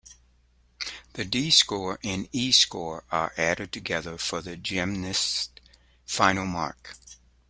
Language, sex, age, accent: English, male, 50-59, United States English